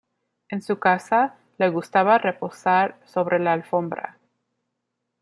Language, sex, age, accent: Spanish, female, 19-29, México